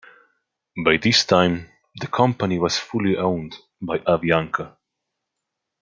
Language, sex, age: English, male, 19-29